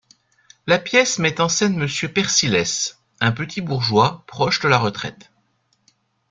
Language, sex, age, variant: French, male, 40-49, Français de métropole